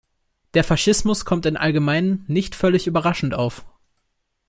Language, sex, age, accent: German, male, 19-29, Deutschland Deutsch